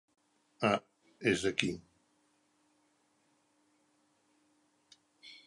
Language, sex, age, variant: Catalan, male, 70-79, Central